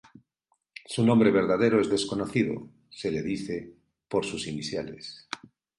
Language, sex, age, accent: Spanish, male, 50-59, Caribe: Cuba, Venezuela, Puerto Rico, República Dominicana, Panamá, Colombia caribeña, México caribeño, Costa del golfo de México